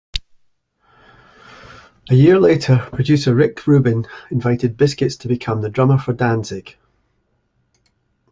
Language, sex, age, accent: English, male, 50-59, Scottish English